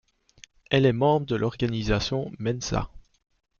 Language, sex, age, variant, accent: French, male, 19-29, Français d'Europe, Français de Belgique